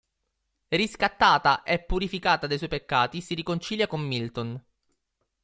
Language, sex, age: Italian, male, 19-29